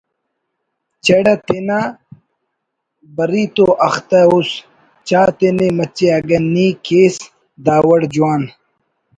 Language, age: Brahui, 30-39